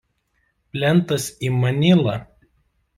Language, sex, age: Lithuanian, male, 19-29